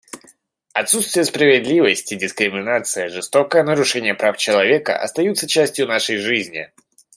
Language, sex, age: Russian, male, 19-29